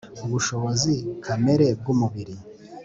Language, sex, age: Kinyarwanda, male, 19-29